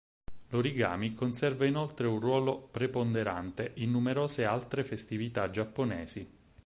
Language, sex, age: Italian, male, 19-29